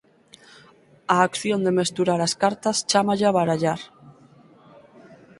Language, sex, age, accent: Galician, female, 19-29, Atlántico (seseo e gheada)